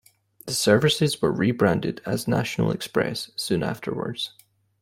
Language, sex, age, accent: English, male, 19-29, Scottish English